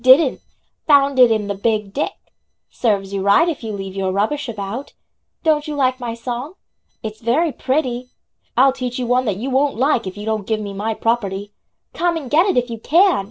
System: none